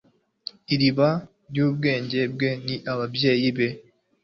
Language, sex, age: Kinyarwanda, male, under 19